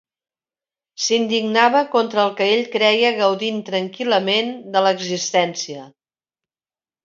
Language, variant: Catalan, Central